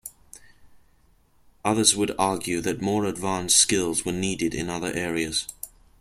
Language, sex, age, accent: English, male, under 19, England English